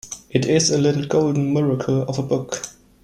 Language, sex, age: English, male, 19-29